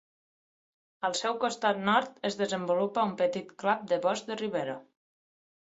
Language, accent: Catalan, Tortosí; Ebrenc